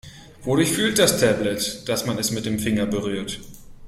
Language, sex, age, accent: German, male, 30-39, Deutschland Deutsch